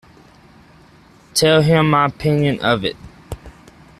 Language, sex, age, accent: English, male, 19-29, United States English